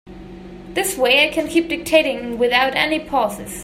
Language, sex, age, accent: English, female, 19-29, England English